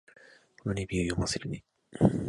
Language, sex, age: Japanese, male, 19-29